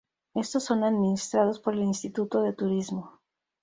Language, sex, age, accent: Spanish, female, 50-59, México